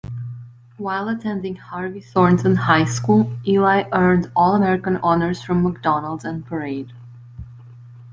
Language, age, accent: English, 19-29, United States English